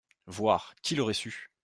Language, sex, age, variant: French, male, 30-39, Français de métropole